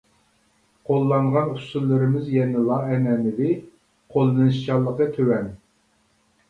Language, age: Uyghur, 40-49